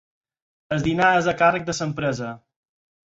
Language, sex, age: Catalan, male, 40-49